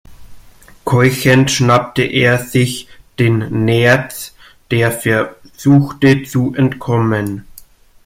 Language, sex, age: German, male, 19-29